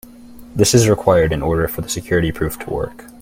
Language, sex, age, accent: English, male, 19-29, United States English